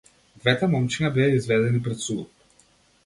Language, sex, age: Macedonian, male, 19-29